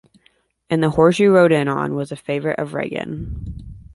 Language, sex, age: English, female, 19-29